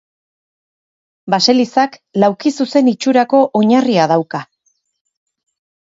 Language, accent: Basque, Erdialdekoa edo Nafarra (Gipuzkoa, Nafarroa)